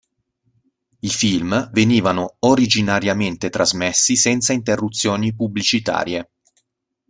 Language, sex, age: Italian, male, 30-39